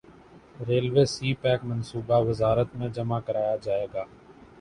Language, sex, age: Urdu, male, 19-29